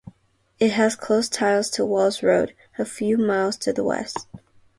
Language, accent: English, United States English; Filipino